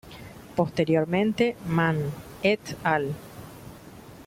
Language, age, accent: Spanish, 50-59, Rioplatense: Argentina, Uruguay, este de Bolivia, Paraguay